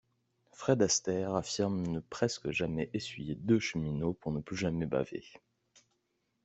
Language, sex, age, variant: French, male, 19-29, Français de métropole